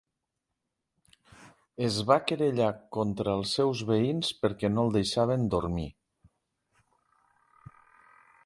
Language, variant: Catalan, Septentrional